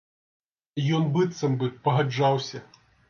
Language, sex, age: Belarusian, male, 30-39